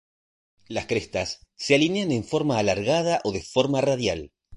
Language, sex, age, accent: Spanish, male, 40-49, Rioplatense: Argentina, Uruguay, este de Bolivia, Paraguay